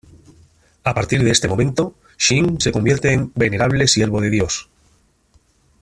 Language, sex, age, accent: Spanish, male, 50-59, España: Norte peninsular (Asturias, Castilla y León, Cantabria, País Vasco, Navarra, Aragón, La Rioja, Guadalajara, Cuenca)